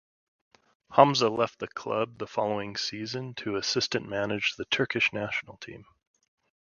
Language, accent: English, United States English